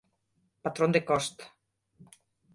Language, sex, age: Galician, female, 50-59